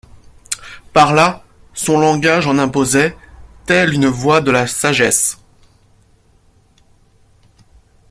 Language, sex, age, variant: French, male, 30-39, Français de métropole